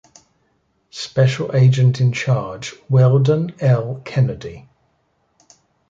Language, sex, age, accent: English, male, 70-79, England English